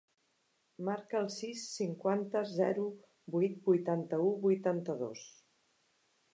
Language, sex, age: Catalan, female, 60-69